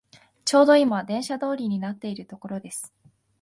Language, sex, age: Japanese, female, 19-29